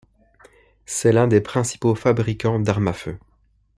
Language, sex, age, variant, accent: French, male, 19-29, Français d'Europe, Français de Belgique